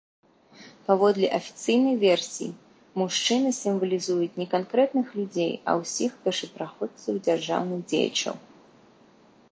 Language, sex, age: Belarusian, female, 30-39